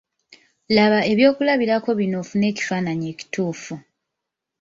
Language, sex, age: Ganda, female, 19-29